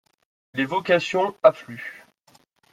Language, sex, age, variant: French, male, 19-29, Français de métropole